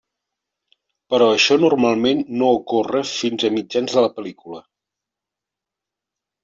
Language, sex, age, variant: Catalan, male, 50-59, Central